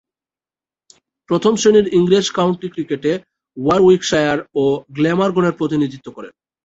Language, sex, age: Bengali, male, 19-29